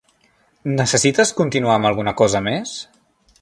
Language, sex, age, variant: Catalan, male, 19-29, Central